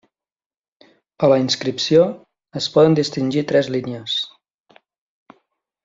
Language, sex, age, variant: Catalan, male, 40-49, Septentrional